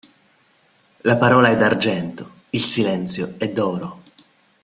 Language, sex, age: Italian, male, 30-39